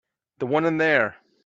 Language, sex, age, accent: English, male, 30-39, United States English